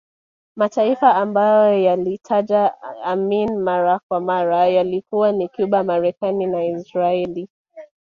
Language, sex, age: Swahili, female, 19-29